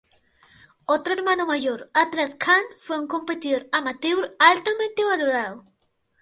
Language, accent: Spanish, Andino-Pacífico: Colombia, Perú, Ecuador, oeste de Bolivia y Venezuela andina